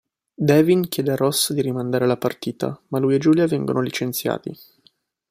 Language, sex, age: Italian, male, 19-29